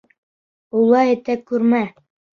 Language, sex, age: Bashkir, male, under 19